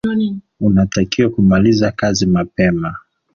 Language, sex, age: Swahili, male, 30-39